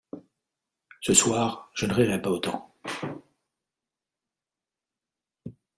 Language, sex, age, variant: French, male, 40-49, Français de métropole